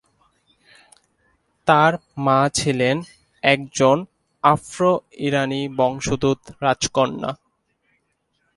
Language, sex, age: Bengali, male, 19-29